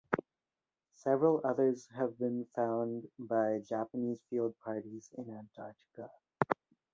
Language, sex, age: English, male, 19-29